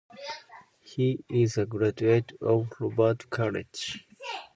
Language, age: English, 30-39